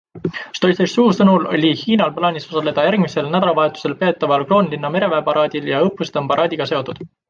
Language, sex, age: Estonian, male, 19-29